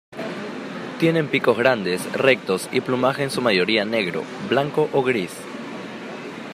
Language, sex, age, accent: Spanish, male, 19-29, Andino-Pacífico: Colombia, Perú, Ecuador, oeste de Bolivia y Venezuela andina